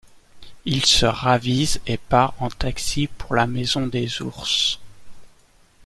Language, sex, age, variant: French, male, 19-29, Français de métropole